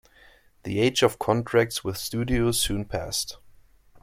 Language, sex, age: English, male, 19-29